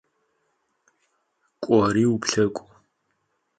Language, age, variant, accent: Adyghe, 30-39, Адыгабзэ (Кирил, пстэумэ зэдыряе), Кıэмгуй (Çemguy)